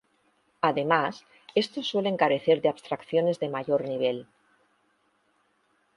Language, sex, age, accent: Spanish, female, 50-59, España: Centro-Sur peninsular (Madrid, Toledo, Castilla-La Mancha)